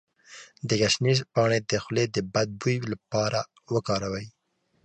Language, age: Pashto, 19-29